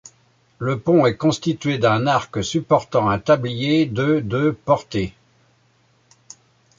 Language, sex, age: French, male, 70-79